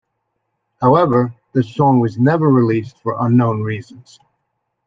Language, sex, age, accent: English, male, 60-69, United States English